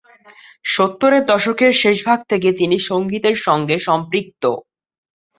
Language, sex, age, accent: Bengali, male, 19-29, Bangladeshi